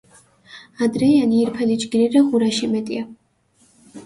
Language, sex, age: Mingrelian, female, 19-29